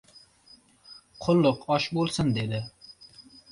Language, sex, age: Uzbek, male, under 19